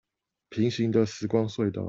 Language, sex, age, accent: Chinese, male, 30-39, 出生地：新北市